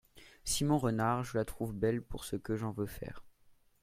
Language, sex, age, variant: French, male, under 19, Français de métropole